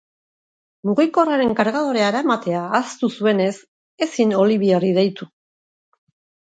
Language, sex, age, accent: Basque, female, 50-59, Mendebalekoa (Araba, Bizkaia, Gipuzkoako mendebaleko herri batzuk)